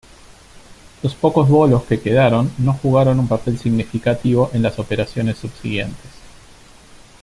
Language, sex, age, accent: Spanish, male, 40-49, Rioplatense: Argentina, Uruguay, este de Bolivia, Paraguay